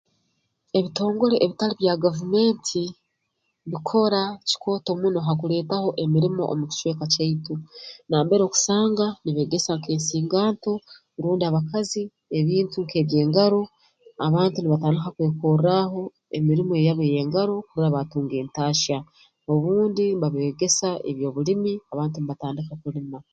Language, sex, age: Tooro, female, 40-49